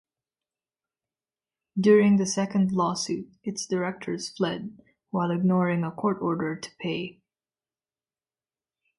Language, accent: English, United States English; Filipino